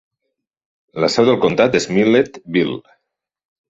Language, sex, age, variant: Catalan, male, 40-49, Central